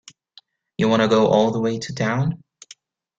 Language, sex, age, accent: English, male, 19-29, United States English